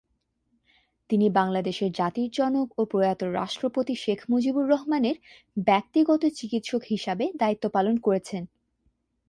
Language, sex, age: Bengali, female, 19-29